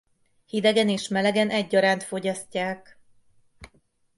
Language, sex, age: Hungarian, female, 40-49